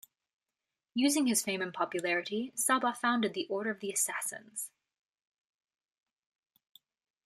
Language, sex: English, female